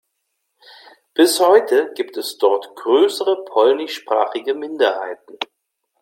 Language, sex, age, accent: German, male, 30-39, Deutschland Deutsch